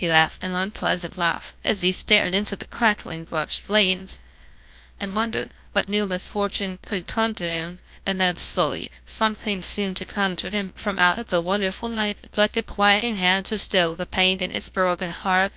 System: TTS, GlowTTS